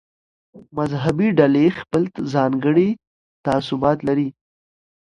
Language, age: Pashto, under 19